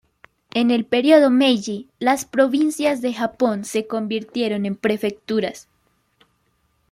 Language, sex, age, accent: Spanish, female, under 19, Caribe: Cuba, Venezuela, Puerto Rico, República Dominicana, Panamá, Colombia caribeña, México caribeño, Costa del golfo de México